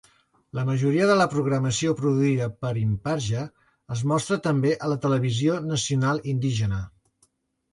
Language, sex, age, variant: Catalan, male, 50-59, Central